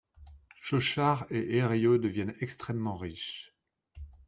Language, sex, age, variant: French, male, 40-49, Français de métropole